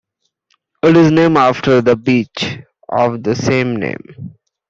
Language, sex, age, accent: English, male, 19-29, India and South Asia (India, Pakistan, Sri Lanka)